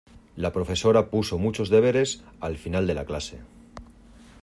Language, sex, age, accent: Spanish, male, 40-49, España: Norte peninsular (Asturias, Castilla y León, Cantabria, País Vasco, Navarra, Aragón, La Rioja, Guadalajara, Cuenca)